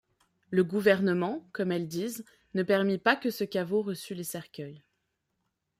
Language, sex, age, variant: French, female, 19-29, Français de métropole